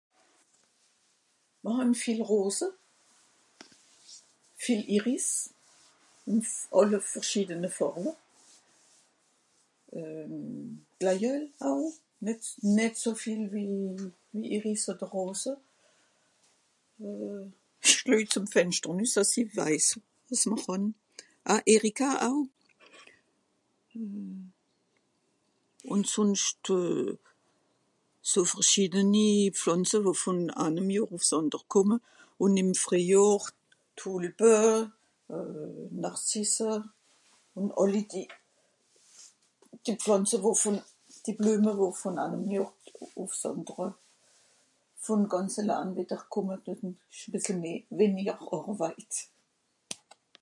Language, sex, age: Swiss German, female, 60-69